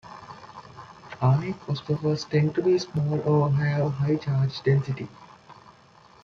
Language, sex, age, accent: English, male, 19-29, United States English